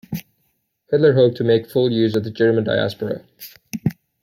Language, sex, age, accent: English, male, 19-29, Canadian English